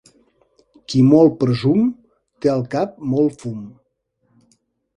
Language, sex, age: Catalan, male, 50-59